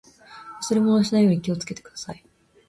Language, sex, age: Japanese, female, 19-29